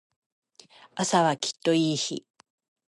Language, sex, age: Japanese, female, 60-69